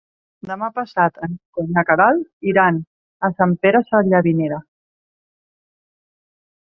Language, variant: Catalan, Central